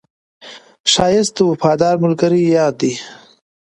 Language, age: Pashto, 19-29